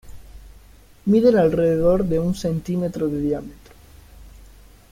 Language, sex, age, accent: Spanish, male, under 19, Rioplatense: Argentina, Uruguay, este de Bolivia, Paraguay